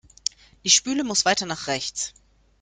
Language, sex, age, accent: German, female, 19-29, Deutschland Deutsch